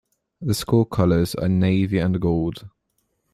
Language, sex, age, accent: English, male, under 19, England English